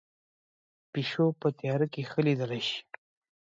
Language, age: Pashto, 19-29